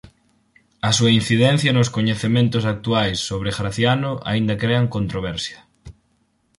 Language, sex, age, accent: Galician, male, 19-29, Atlántico (seseo e gheada)